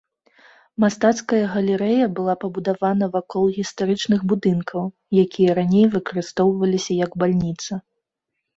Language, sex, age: Belarusian, female, 30-39